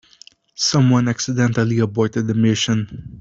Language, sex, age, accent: English, male, 19-29, England English